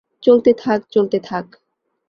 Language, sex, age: Bengali, female, 19-29